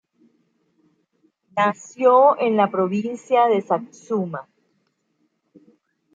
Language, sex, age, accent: Spanish, female, 40-49, Caribe: Cuba, Venezuela, Puerto Rico, República Dominicana, Panamá, Colombia caribeña, México caribeño, Costa del golfo de México